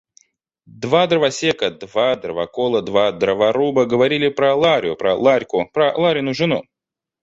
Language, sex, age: Russian, male, 30-39